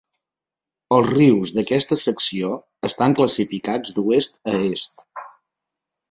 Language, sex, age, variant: Catalan, male, 40-49, Central